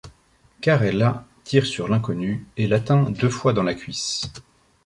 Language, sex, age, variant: French, male, 40-49, Français de métropole